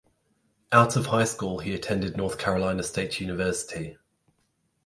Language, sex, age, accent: English, male, 30-39, England English